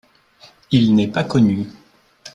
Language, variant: French, Français de métropole